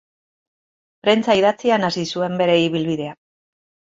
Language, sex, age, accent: Basque, female, 50-59, Mendebalekoa (Araba, Bizkaia, Gipuzkoako mendebaleko herri batzuk)